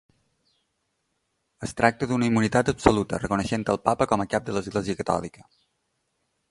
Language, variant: Catalan, Balear